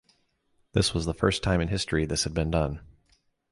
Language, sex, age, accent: English, male, 40-49, United States English